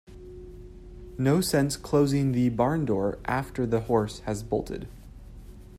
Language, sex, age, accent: English, male, 19-29, United States English